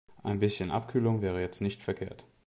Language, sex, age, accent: German, male, 30-39, Deutschland Deutsch